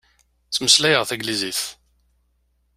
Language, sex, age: Kabyle, male, 40-49